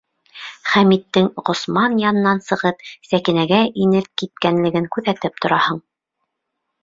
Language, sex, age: Bashkir, female, 30-39